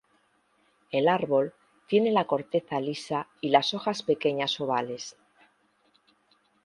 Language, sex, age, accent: Spanish, female, 50-59, España: Centro-Sur peninsular (Madrid, Toledo, Castilla-La Mancha)